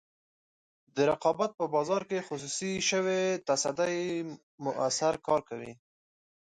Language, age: Pashto, 19-29